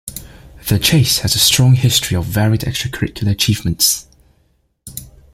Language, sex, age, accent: English, male, 19-29, England English